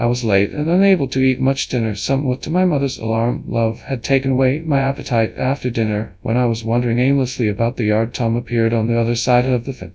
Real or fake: fake